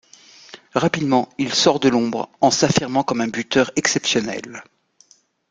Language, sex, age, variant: French, female, 50-59, Français de métropole